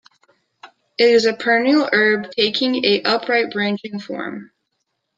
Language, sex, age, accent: English, male, 19-29, United States English